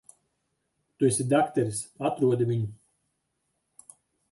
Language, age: Latvian, 40-49